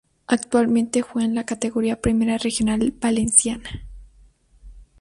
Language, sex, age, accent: Spanish, female, under 19, México